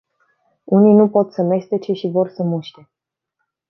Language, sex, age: Romanian, female, 19-29